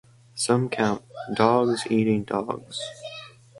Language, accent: English, United States English